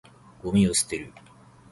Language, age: Japanese, 19-29